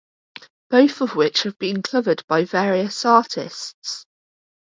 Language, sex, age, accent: English, female, 19-29, Welsh English